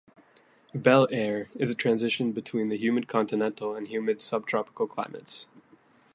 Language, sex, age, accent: English, male, under 19, United States English